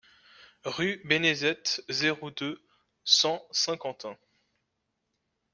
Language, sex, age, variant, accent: French, male, 19-29, Français d'Europe, Français de Suisse